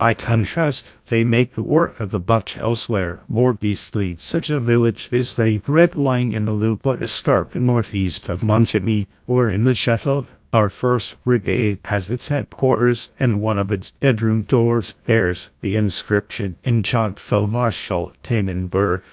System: TTS, GlowTTS